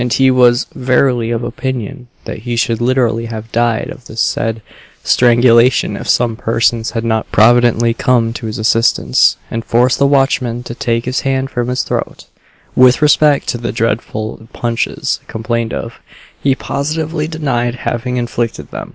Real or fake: real